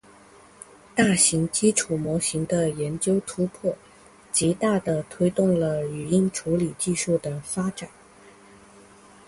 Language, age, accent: Chinese, under 19, 出生地：福建省